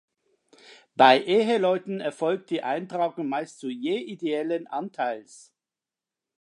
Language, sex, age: German, male, 50-59